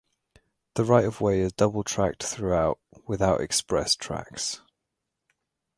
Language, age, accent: English, 19-29, England English